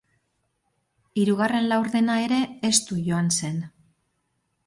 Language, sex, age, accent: Basque, female, 50-59, Mendebalekoa (Araba, Bizkaia, Gipuzkoako mendebaleko herri batzuk)